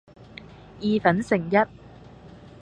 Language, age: Cantonese, 19-29